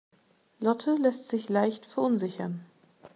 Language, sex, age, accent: German, female, 30-39, Deutschland Deutsch